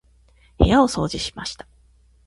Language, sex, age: Japanese, female, 40-49